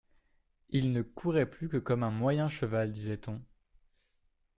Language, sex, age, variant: French, female, 19-29, Français de métropole